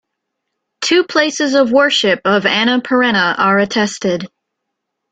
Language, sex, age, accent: English, female, 19-29, United States English